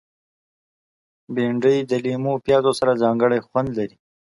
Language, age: Pashto, 19-29